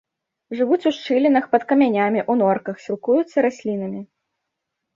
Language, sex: Belarusian, female